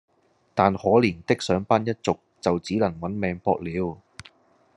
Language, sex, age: Cantonese, male, 19-29